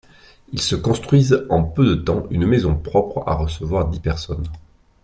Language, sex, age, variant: French, male, 40-49, Français de métropole